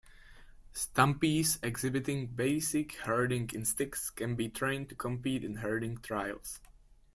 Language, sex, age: English, male, under 19